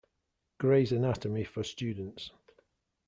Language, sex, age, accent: English, male, 40-49, England English